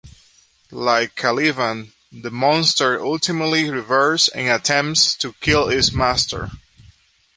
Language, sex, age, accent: English, male, 30-39, United States English